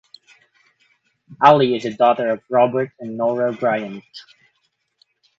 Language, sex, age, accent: English, male, 19-29, Filipino